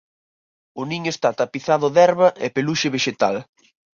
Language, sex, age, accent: Galician, male, 19-29, Normativo (estándar)